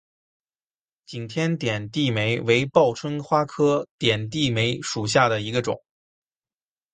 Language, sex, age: Chinese, male, 19-29